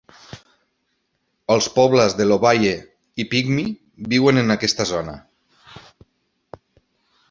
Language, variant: Catalan, Septentrional